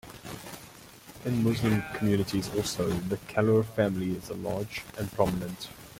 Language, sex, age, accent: English, male, 19-29, Southern African (South Africa, Zimbabwe, Namibia)